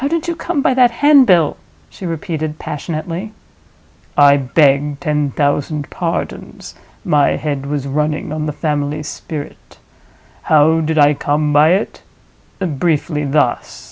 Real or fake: real